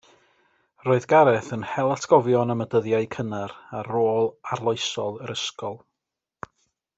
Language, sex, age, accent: Welsh, male, 30-39, Y Deyrnas Unedig Cymraeg